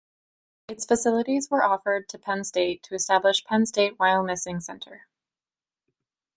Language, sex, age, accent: English, female, 19-29, Canadian English